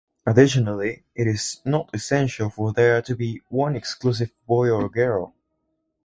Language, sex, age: English, male, under 19